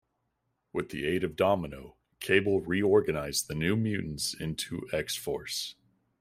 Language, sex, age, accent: English, male, 19-29, United States English